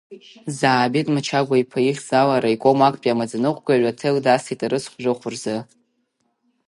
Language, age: Abkhazian, under 19